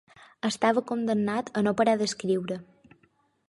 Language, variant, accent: Catalan, Balear, mallorquí